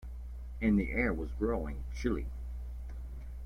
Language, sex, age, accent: English, male, 40-49, United States English